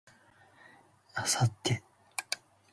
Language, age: Japanese, 19-29